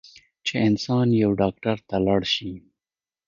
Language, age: Pashto, 30-39